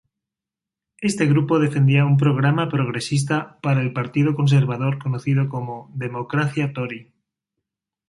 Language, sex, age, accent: Spanish, male, 40-49, España: Centro-Sur peninsular (Madrid, Toledo, Castilla-La Mancha)